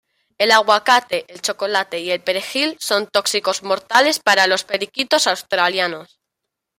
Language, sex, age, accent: Spanish, male, under 19, España: Norte peninsular (Asturias, Castilla y León, Cantabria, País Vasco, Navarra, Aragón, La Rioja, Guadalajara, Cuenca)